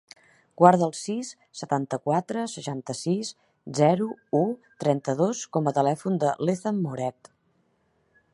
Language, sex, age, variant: Catalan, female, 40-49, Central